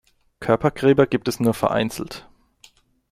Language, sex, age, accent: German, male, 19-29, Deutschland Deutsch